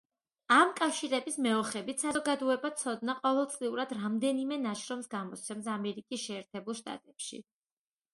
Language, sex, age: Georgian, female, 30-39